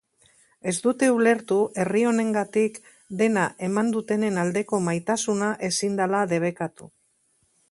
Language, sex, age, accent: Basque, female, 60-69, Mendebalekoa (Araba, Bizkaia, Gipuzkoako mendebaleko herri batzuk)